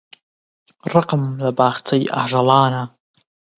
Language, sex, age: Central Kurdish, male, under 19